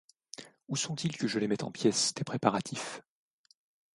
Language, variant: French, Français de métropole